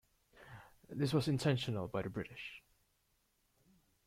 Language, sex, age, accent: English, male, 19-29, Australian English